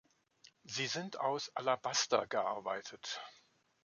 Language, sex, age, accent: German, male, 60-69, Deutschland Deutsch